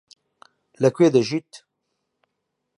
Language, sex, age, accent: Central Kurdish, male, 30-39, سۆرانی